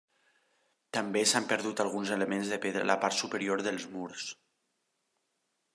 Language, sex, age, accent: Catalan, male, 19-29, valencià